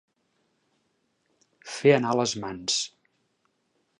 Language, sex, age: Catalan, male, 40-49